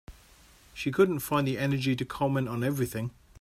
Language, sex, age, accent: English, male, 50-59, England English